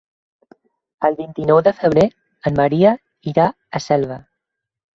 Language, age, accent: Catalan, 19-29, valencià